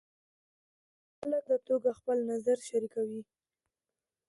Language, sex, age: Pashto, female, 19-29